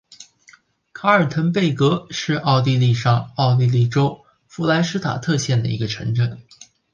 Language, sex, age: Chinese, male, 19-29